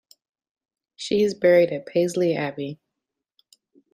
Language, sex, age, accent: English, female, 30-39, United States English